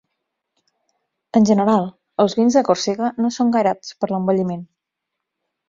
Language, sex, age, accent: Catalan, female, 30-39, Garrotxi